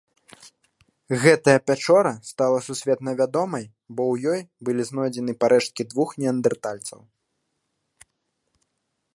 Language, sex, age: Belarusian, male, 19-29